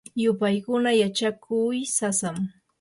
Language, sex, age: Yanahuanca Pasco Quechua, female, 30-39